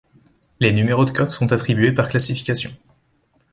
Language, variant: French, Français de métropole